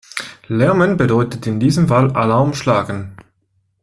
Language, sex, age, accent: German, male, 19-29, Schweizerdeutsch